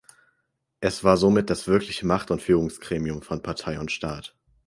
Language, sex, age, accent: German, male, under 19, Deutschland Deutsch